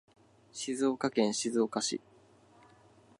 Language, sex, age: Japanese, male, 19-29